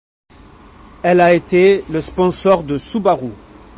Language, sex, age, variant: French, male, 40-49, Français de métropole